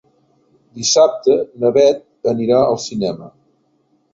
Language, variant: Catalan, Central